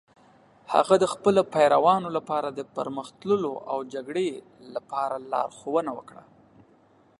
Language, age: Pashto, 30-39